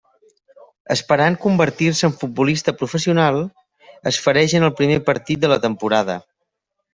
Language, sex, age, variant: Catalan, male, 40-49, Central